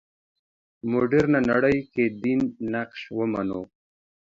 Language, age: Pashto, 30-39